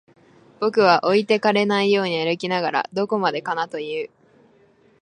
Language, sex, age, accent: Japanese, female, 19-29, 標準語